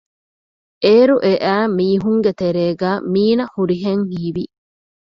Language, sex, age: Divehi, female, 30-39